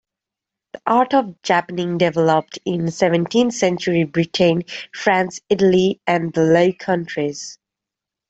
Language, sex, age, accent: English, female, 19-29, England English